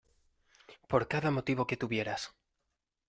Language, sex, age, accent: Spanish, male, 19-29, España: Centro-Sur peninsular (Madrid, Toledo, Castilla-La Mancha)